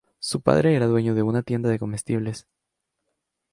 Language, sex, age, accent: Spanish, male, 19-29, América central